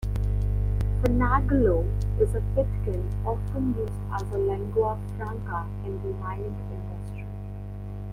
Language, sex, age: English, female, 19-29